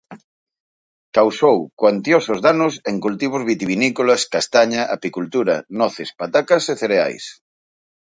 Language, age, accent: Galician, 40-49, Central (gheada)